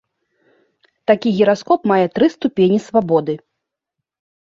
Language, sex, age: Belarusian, female, 30-39